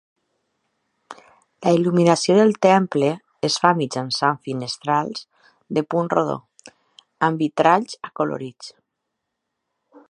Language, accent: Catalan, valencià